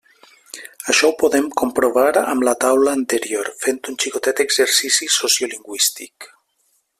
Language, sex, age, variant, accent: Catalan, male, 40-49, Valencià meridional, valencià